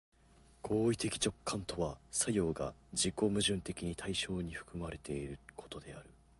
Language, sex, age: Japanese, male, under 19